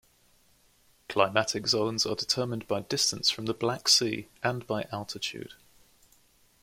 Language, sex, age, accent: English, male, 19-29, England English